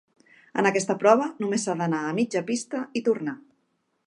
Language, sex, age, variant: Catalan, female, 50-59, Central